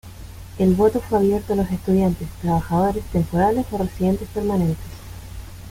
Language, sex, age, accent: Spanish, female, 19-29, Chileno: Chile, Cuyo